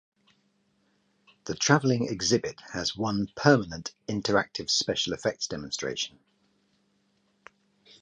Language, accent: English, England English